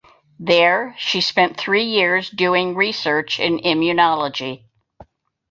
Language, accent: English, United States English